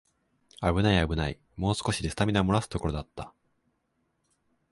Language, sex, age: Japanese, male, 19-29